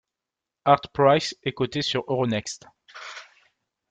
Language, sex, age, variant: French, male, 19-29, Français de métropole